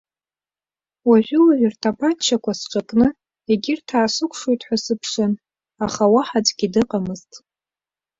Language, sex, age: Abkhazian, female, 19-29